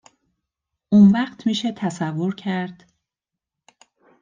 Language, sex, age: Persian, female, 40-49